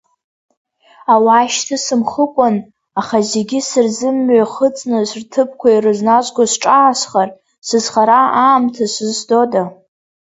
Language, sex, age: Abkhazian, female, under 19